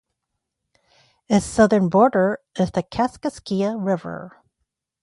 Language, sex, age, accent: English, female, 50-59, United States English